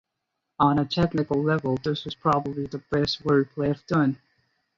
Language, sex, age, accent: English, male, 19-29, England English; India and South Asia (India, Pakistan, Sri Lanka)